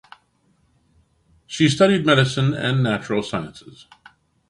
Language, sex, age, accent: English, male, 50-59, Canadian English